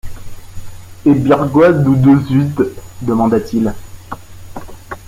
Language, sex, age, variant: French, male, 40-49, Français de métropole